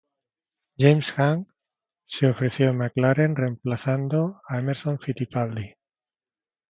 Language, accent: Spanish, España: Norte peninsular (Asturias, Castilla y León, Cantabria, País Vasco, Navarra, Aragón, La Rioja, Guadalajara, Cuenca)